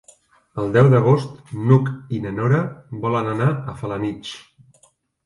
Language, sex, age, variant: Catalan, male, 40-49, Central